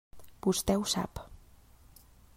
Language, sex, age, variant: Catalan, female, 30-39, Central